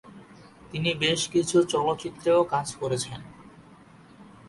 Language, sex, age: Bengali, male, 19-29